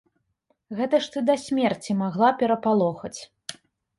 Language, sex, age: Belarusian, female, 30-39